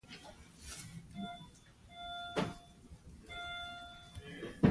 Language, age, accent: English, 40-49, United States English